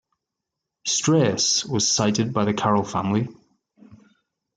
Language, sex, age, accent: English, male, 40-49, Irish English